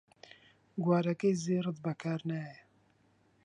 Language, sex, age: Central Kurdish, male, 19-29